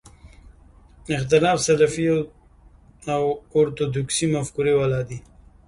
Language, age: Pashto, 19-29